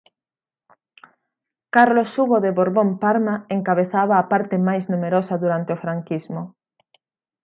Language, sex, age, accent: Galician, female, 19-29, Atlántico (seseo e gheada); Normativo (estándar)